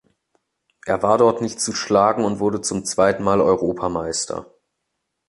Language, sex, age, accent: German, male, under 19, Deutschland Deutsch